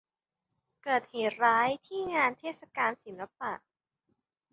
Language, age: Thai, 19-29